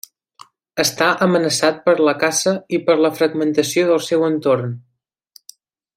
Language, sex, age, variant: Catalan, male, 19-29, Central